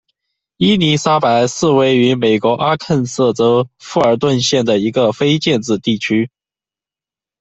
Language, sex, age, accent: Chinese, male, under 19, 出生地：四川省